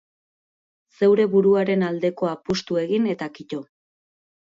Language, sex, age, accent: Basque, female, 30-39, Erdialdekoa edo Nafarra (Gipuzkoa, Nafarroa)